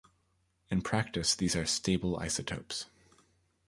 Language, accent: English, United States English